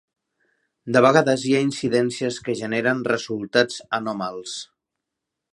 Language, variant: Catalan, Central